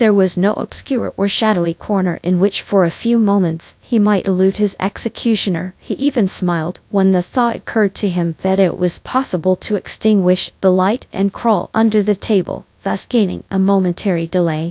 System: TTS, GradTTS